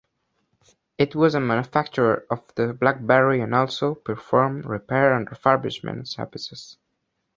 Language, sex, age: English, male, under 19